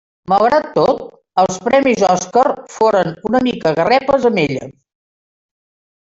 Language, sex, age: Catalan, female, 60-69